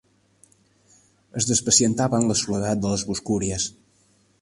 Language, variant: Catalan, Central